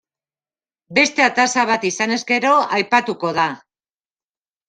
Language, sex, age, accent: Basque, male, 19-29, Mendebalekoa (Araba, Bizkaia, Gipuzkoako mendebaleko herri batzuk)